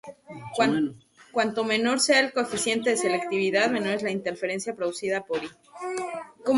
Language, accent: Spanish, México